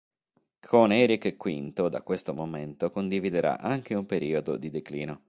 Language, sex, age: Italian, male, 40-49